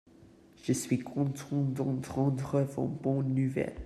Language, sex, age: French, male, under 19